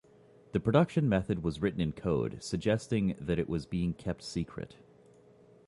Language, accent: English, Canadian English